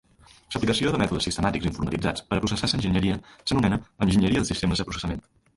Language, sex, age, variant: Catalan, male, 19-29, Balear